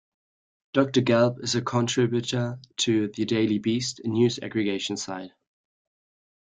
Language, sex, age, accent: English, male, 19-29, England English